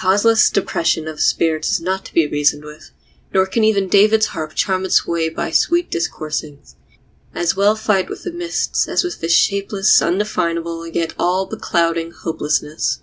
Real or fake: real